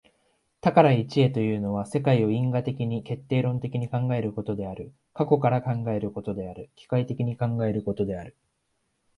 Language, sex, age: Japanese, male, 19-29